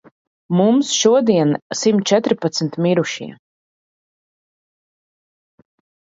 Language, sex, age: Latvian, female, 40-49